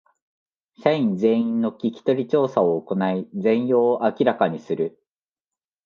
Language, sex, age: Japanese, male, 19-29